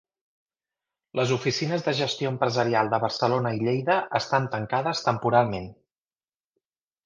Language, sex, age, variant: Catalan, male, 40-49, Central